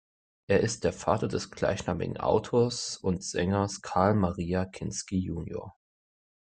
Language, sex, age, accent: German, male, 19-29, Deutschland Deutsch